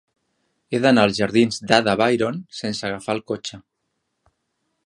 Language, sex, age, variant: Catalan, male, 40-49, Central